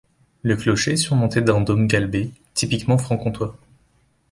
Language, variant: French, Français de métropole